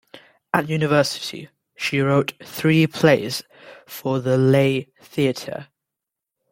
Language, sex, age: English, male, under 19